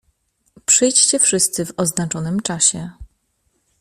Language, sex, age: Polish, female, 30-39